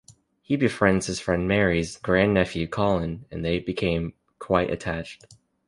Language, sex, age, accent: English, male, 19-29, United States English